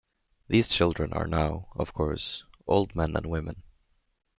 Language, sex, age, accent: English, male, 19-29, United States English